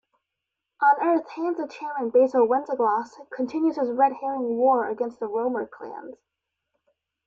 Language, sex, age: English, female, 19-29